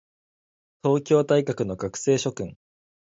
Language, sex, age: Japanese, male, 19-29